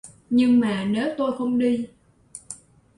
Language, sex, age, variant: Vietnamese, female, 19-29, Sài Gòn